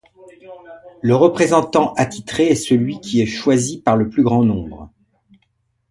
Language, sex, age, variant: French, male, 50-59, Français de métropole